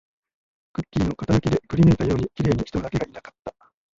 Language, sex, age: Japanese, male, 60-69